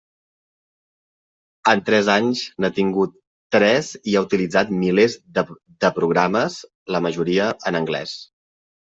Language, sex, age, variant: Catalan, male, 30-39, Central